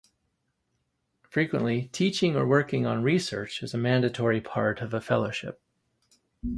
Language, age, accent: English, 40-49, United States English